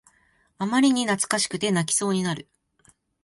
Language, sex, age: Japanese, male, 19-29